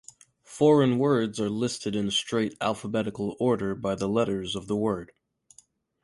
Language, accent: English, United States English